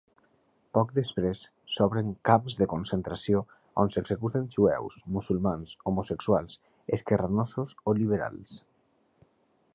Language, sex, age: Catalan, male, 30-39